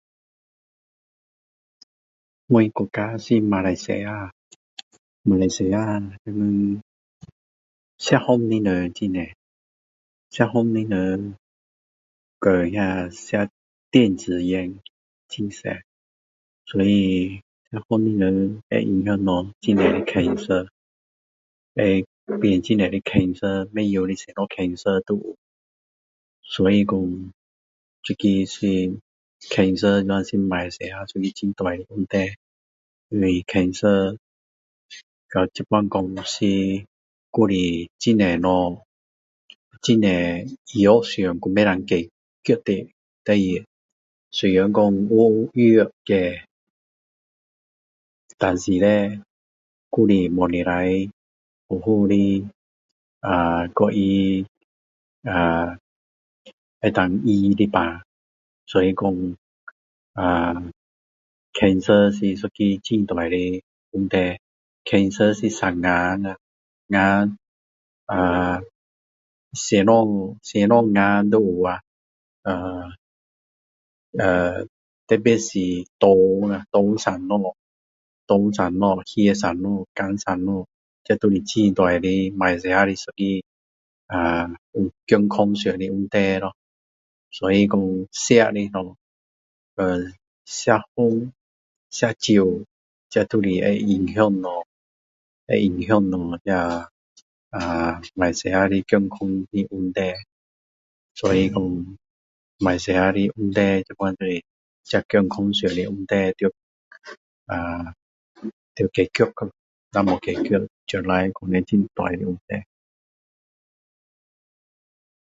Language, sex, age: Min Dong Chinese, male, 50-59